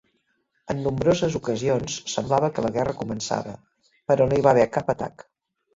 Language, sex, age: Catalan, female, 60-69